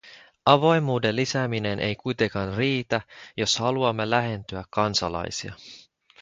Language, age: Finnish, 19-29